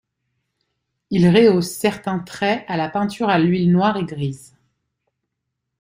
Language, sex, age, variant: French, female, 30-39, Français de métropole